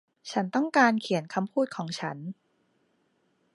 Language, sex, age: Thai, female, 30-39